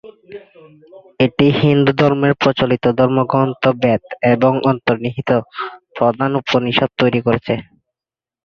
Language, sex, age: Bengali, male, 19-29